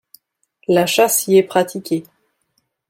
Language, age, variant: French, 19-29, Français de métropole